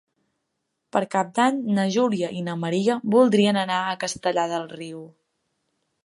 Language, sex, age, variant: Catalan, female, 19-29, Central